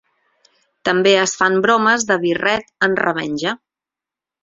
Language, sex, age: Catalan, female, 40-49